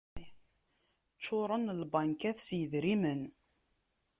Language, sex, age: Kabyle, female, 30-39